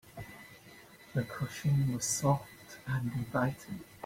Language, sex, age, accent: English, male, 19-29, England English